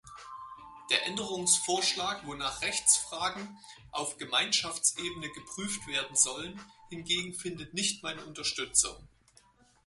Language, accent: German, Deutschland Deutsch